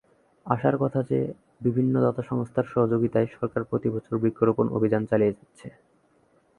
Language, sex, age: Bengali, male, 19-29